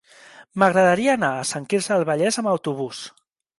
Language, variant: Catalan, Central